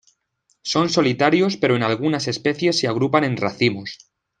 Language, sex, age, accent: Spanish, male, 19-29, España: Centro-Sur peninsular (Madrid, Toledo, Castilla-La Mancha)